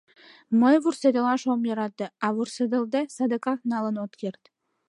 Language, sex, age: Mari, female, 19-29